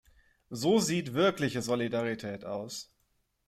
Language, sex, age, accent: German, male, 30-39, Deutschland Deutsch